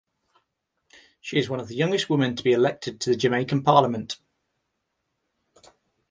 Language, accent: English, England English